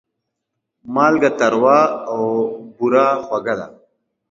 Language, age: Pashto, 30-39